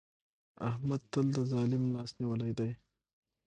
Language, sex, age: Pashto, male, 19-29